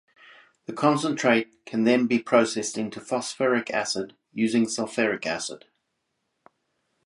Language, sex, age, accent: English, male, 50-59, Australian English